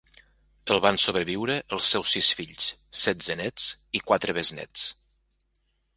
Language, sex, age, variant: Catalan, male, 40-49, Nord-Occidental